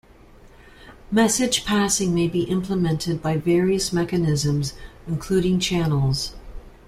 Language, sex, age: English, female, 40-49